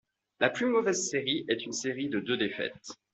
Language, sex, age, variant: French, male, 30-39, Français de métropole